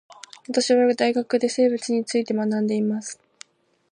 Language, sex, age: Japanese, female, 19-29